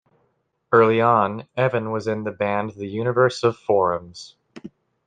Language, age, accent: English, 19-29, United States English